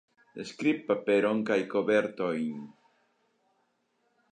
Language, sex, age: Esperanto, male, 60-69